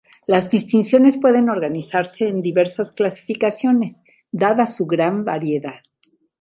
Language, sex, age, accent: Spanish, female, 60-69, México